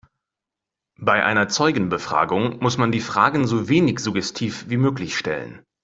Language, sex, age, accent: German, male, 19-29, Deutschland Deutsch